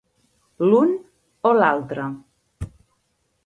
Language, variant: Catalan, Central